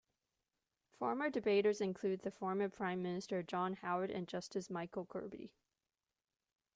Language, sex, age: English, female, 19-29